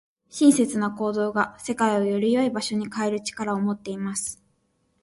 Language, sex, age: Japanese, female, 19-29